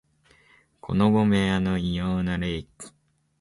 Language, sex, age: Japanese, male, under 19